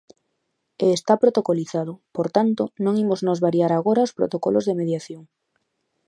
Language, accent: Galician, Normativo (estándar)